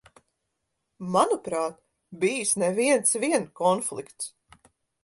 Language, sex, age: Latvian, female, 40-49